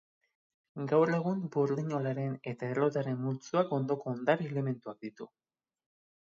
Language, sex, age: Basque, male, 30-39